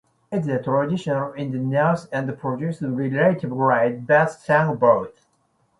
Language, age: English, 50-59